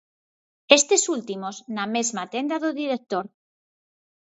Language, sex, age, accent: Galician, female, 50-59, Normativo (estándar)